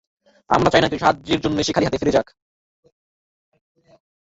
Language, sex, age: Bengali, male, under 19